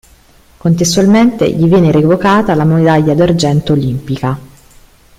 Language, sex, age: Italian, female, 30-39